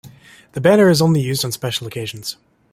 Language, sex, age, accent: English, male, 19-29, Canadian English